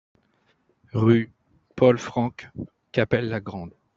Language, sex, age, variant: French, male, 40-49, Français de métropole